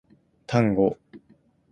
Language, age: Japanese, 19-29